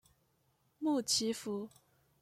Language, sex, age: Chinese, female, 19-29